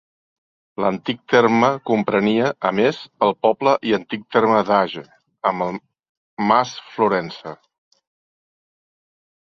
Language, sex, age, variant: Catalan, male, 60-69, Central